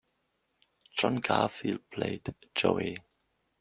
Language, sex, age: English, male, 19-29